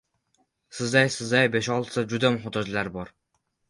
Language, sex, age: Uzbek, male, under 19